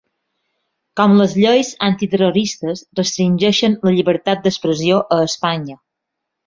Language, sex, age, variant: Catalan, female, 30-39, Balear